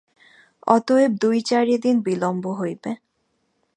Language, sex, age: Bengali, female, 19-29